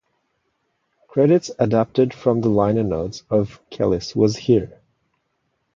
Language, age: English, 40-49